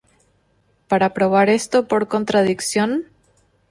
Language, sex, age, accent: Spanish, female, 30-39, Rioplatense: Argentina, Uruguay, este de Bolivia, Paraguay